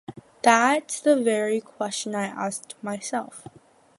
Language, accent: English, United States English